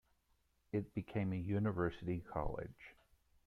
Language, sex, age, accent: English, male, 40-49, United States English